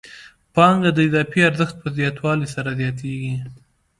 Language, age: Pashto, 19-29